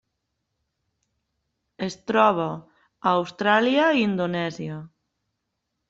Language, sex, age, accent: Catalan, female, 30-39, valencià